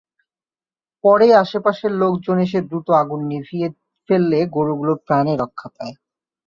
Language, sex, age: Bengali, male, 19-29